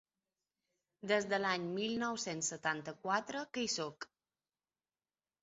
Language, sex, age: Catalan, female, 30-39